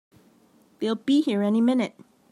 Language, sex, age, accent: English, female, 30-39, United States English